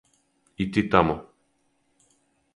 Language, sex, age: Serbian, male, 50-59